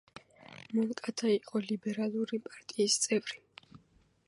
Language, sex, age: Georgian, female, 19-29